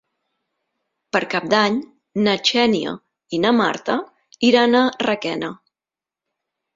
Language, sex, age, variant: Catalan, female, 40-49, Central